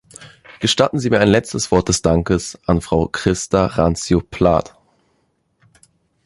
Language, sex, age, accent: German, male, 19-29, Deutschland Deutsch